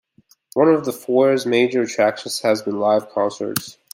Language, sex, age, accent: English, male, 19-29, United States English